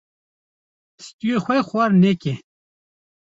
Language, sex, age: Kurdish, male, 50-59